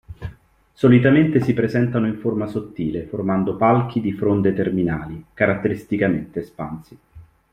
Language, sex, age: Italian, male, 30-39